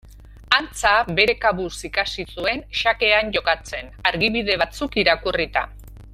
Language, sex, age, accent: Basque, female, 50-59, Mendebalekoa (Araba, Bizkaia, Gipuzkoako mendebaleko herri batzuk)